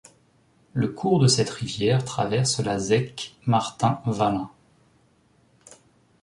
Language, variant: French, Français de métropole